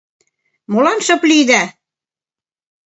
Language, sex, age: Mari, female, 19-29